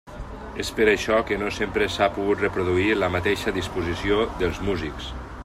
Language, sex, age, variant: Catalan, male, 40-49, Nord-Occidental